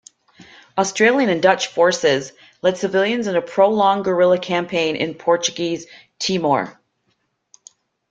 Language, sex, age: English, female, 50-59